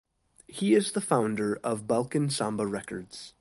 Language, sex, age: English, male, 19-29